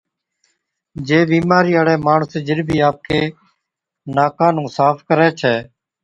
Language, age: Od, 40-49